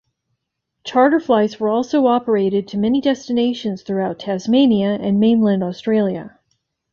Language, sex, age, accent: English, female, 50-59, United States English